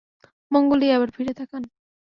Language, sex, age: Bengali, female, 19-29